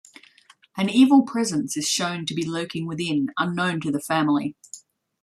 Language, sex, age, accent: English, female, 40-49, Australian English